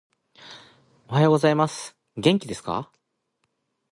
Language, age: Japanese, 40-49